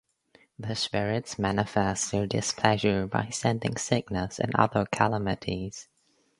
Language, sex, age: English, female, under 19